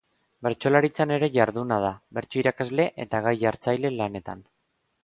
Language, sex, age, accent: Basque, male, 19-29, Erdialdekoa edo Nafarra (Gipuzkoa, Nafarroa)